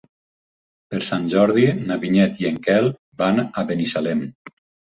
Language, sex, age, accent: Catalan, male, 50-59, valencià